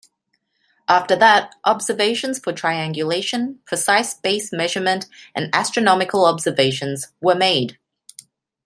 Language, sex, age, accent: English, female, 30-39, Australian English